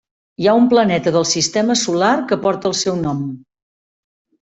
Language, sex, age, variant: Catalan, female, 50-59, Central